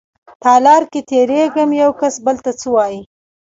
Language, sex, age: Pashto, female, 19-29